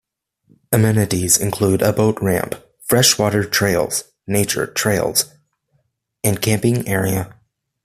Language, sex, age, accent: English, male, under 19, United States English